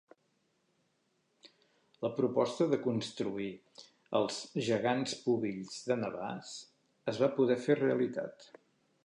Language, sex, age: Catalan, male, 50-59